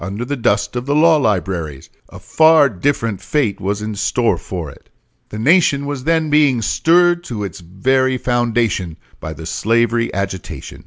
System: none